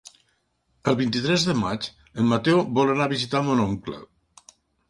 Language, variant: Catalan, Central